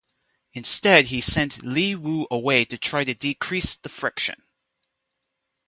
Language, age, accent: English, 19-29, United States English